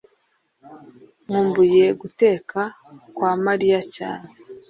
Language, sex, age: Kinyarwanda, female, 30-39